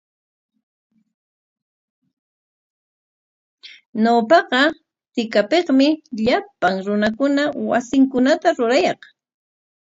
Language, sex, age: Corongo Ancash Quechua, female, 50-59